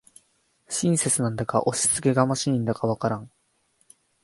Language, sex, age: Japanese, male, 19-29